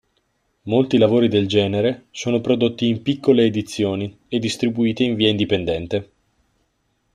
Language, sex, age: Italian, male, 19-29